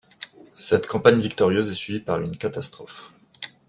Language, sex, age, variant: French, male, 30-39, Français de métropole